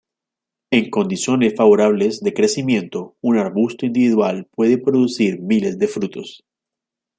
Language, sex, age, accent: Spanish, male, 30-39, Caribe: Cuba, Venezuela, Puerto Rico, República Dominicana, Panamá, Colombia caribeña, México caribeño, Costa del golfo de México